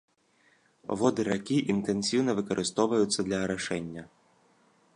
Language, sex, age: Belarusian, male, 19-29